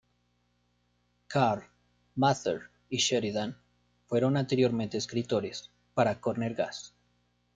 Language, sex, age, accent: Spanish, male, 19-29, México